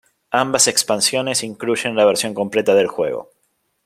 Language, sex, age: Spanish, male, 40-49